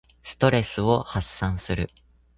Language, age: Japanese, 19-29